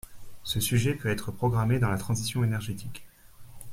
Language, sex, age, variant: French, male, 19-29, Français de métropole